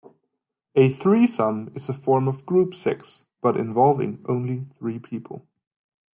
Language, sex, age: English, male, 19-29